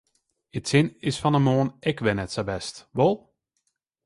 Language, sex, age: Western Frisian, male, 19-29